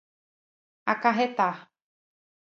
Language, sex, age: Portuguese, female, 30-39